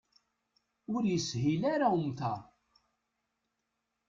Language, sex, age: Kabyle, male, 60-69